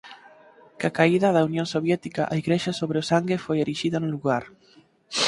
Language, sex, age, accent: Galician, male, 19-29, Normativo (estándar)